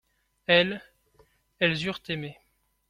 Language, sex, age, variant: French, male, 19-29, Français de métropole